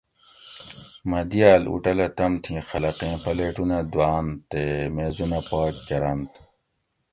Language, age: Gawri, 40-49